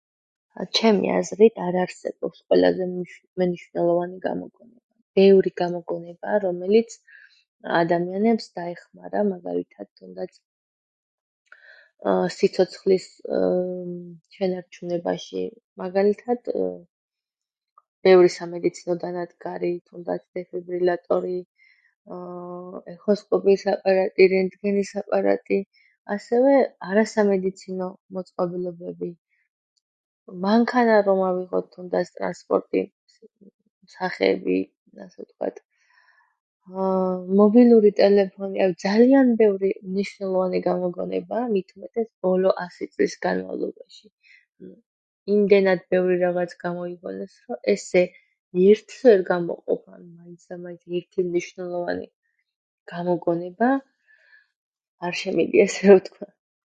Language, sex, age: Georgian, female, 30-39